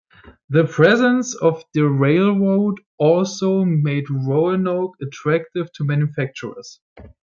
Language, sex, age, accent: English, male, 19-29, United States English